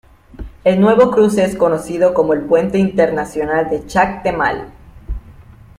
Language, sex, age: Spanish, male, under 19